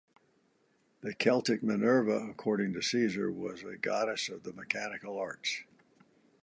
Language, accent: English, United States English